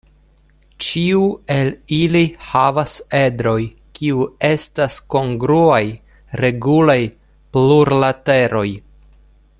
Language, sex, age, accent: Esperanto, male, 19-29, Internacia